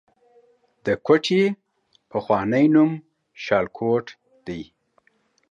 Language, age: Pashto, 50-59